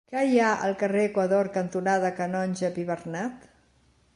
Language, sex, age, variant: Catalan, female, 60-69, Central